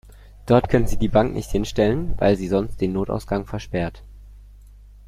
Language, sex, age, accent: German, male, 19-29, Deutschland Deutsch